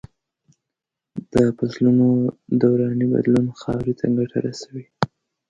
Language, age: Pashto, 19-29